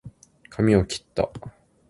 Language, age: Japanese, 19-29